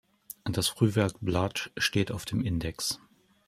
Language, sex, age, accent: German, male, 40-49, Deutschland Deutsch